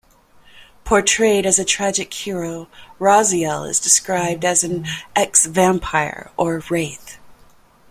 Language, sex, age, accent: English, female, 40-49, United States English